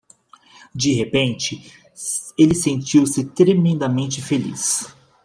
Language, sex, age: Portuguese, male, 19-29